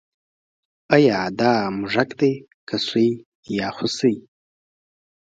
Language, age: Pashto, 19-29